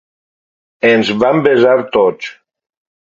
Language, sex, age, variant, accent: Catalan, male, 40-49, Valencià meridional, valencià